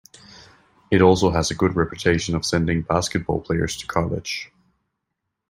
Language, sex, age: English, male, 19-29